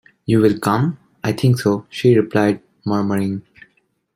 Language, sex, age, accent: English, male, 19-29, India and South Asia (India, Pakistan, Sri Lanka)